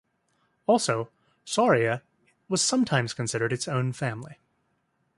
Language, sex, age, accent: English, male, 30-39, United States English